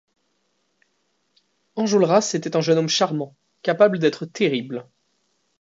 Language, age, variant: French, 19-29, Français de métropole